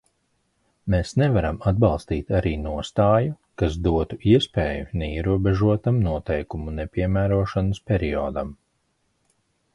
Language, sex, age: Latvian, male, 30-39